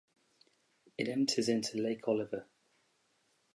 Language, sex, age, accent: English, male, 40-49, England English